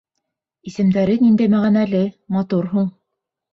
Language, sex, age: Bashkir, female, 30-39